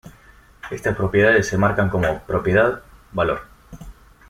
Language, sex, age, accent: Spanish, male, 19-29, Rioplatense: Argentina, Uruguay, este de Bolivia, Paraguay